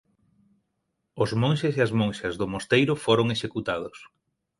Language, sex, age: Galician, male, 40-49